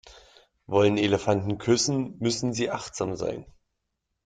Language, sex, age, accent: German, male, 19-29, Deutschland Deutsch